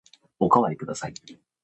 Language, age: Japanese, 19-29